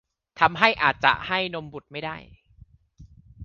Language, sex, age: Thai, male, 19-29